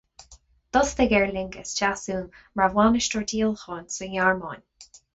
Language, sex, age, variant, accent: Irish, female, 30-39, Gaeilge Chonnacht, Cainteoir líofa, ní ó dhúchas